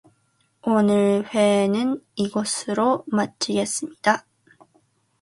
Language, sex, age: Korean, female, 19-29